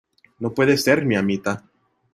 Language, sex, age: Spanish, male, under 19